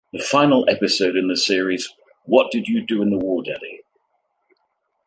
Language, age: English, 60-69